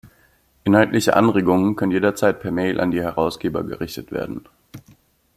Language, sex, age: German, male, 19-29